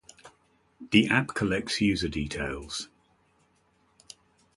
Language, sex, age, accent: English, male, 60-69, England English